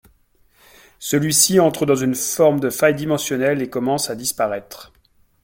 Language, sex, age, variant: French, male, 40-49, Français de métropole